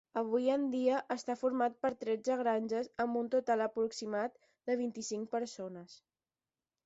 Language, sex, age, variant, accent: Catalan, female, under 19, Balear, balear